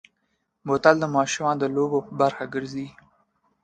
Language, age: Pashto, 19-29